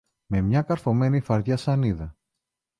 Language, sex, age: Greek, male, 40-49